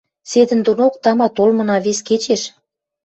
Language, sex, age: Western Mari, female, 50-59